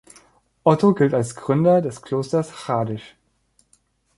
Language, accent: German, Deutschland Deutsch